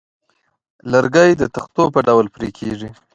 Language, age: Pashto, 19-29